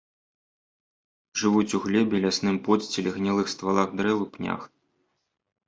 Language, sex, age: Belarusian, male, 30-39